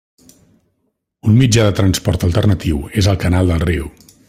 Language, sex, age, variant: Catalan, male, 40-49, Central